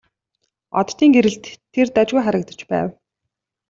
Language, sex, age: Mongolian, female, 19-29